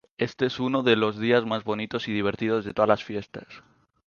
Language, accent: Spanish, España: Norte peninsular (Asturias, Castilla y León, Cantabria, País Vasco, Navarra, Aragón, La Rioja, Guadalajara, Cuenca)